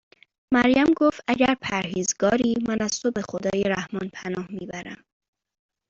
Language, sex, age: Persian, female, 19-29